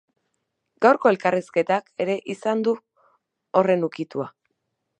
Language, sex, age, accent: Basque, female, 30-39, Erdialdekoa edo Nafarra (Gipuzkoa, Nafarroa)